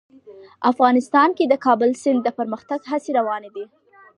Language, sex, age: Pashto, female, under 19